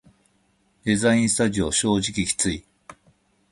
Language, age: Japanese, 50-59